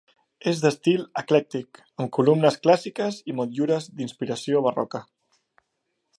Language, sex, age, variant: Catalan, male, 30-39, Central